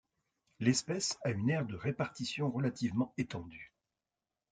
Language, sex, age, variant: French, male, 50-59, Français de métropole